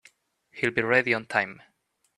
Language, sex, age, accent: English, male, 19-29, United States English